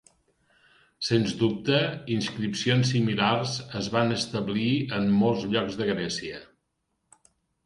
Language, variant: Catalan, Central